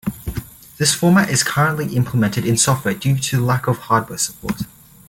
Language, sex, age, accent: English, male, under 19, Australian English